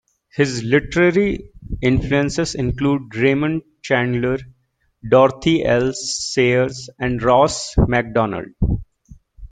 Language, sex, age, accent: English, male, 19-29, United States English